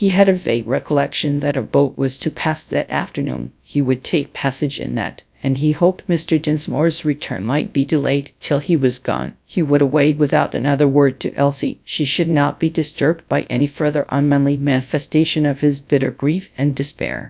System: TTS, GradTTS